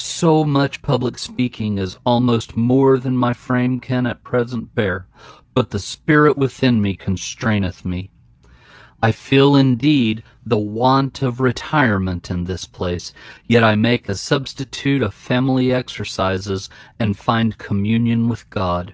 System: none